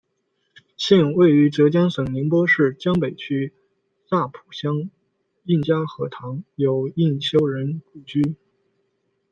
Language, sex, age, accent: Chinese, male, 19-29, 出生地：河北省